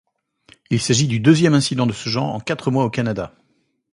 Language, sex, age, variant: French, male, 40-49, Français de métropole